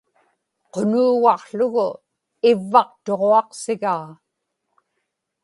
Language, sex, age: Inupiaq, female, 80-89